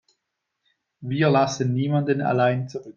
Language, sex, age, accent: German, male, 50-59, Schweizerdeutsch